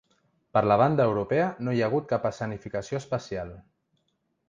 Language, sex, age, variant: Catalan, male, 19-29, Central